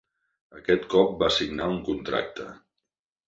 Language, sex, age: Catalan, male, 50-59